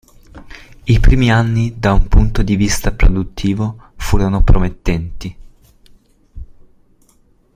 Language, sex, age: Italian, male, 19-29